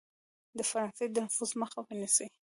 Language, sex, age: Pashto, female, 19-29